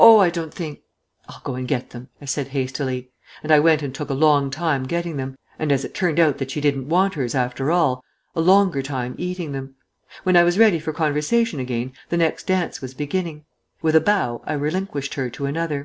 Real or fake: real